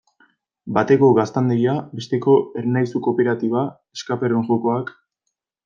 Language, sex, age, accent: Basque, male, 19-29, Erdialdekoa edo Nafarra (Gipuzkoa, Nafarroa)